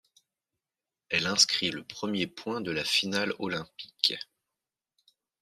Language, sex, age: French, male, 40-49